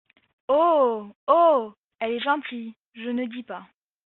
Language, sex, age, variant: French, male, 19-29, Français de métropole